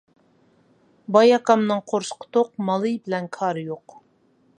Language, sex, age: Uyghur, female, 40-49